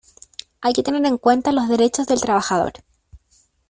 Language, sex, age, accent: Spanish, female, 19-29, Chileno: Chile, Cuyo